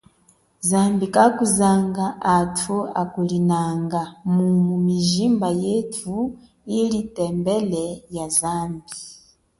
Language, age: Chokwe, 40-49